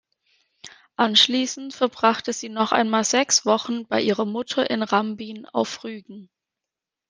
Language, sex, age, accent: German, female, 19-29, Deutschland Deutsch